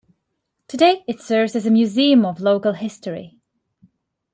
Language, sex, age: English, female, 19-29